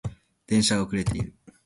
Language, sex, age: Japanese, male, 19-29